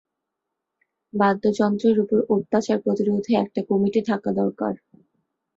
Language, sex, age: Bengali, female, 19-29